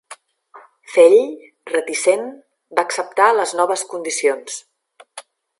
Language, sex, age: Catalan, female, 40-49